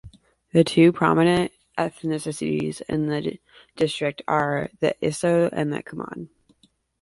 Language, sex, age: English, female, 19-29